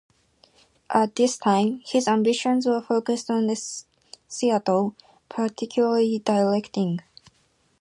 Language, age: English, 19-29